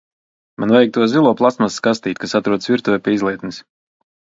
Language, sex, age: Latvian, male, 40-49